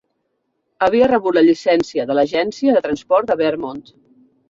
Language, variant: Catalan, Central